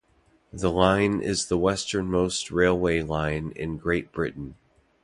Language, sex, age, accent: English, male, 30-39, United States English